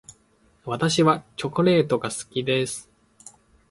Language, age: Japanese, 30-39